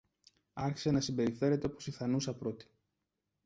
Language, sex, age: Greek, male, 19-29